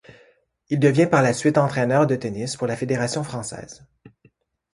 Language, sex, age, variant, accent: French, male, 40-49, Français d'Amérique du Nord, Français du Canada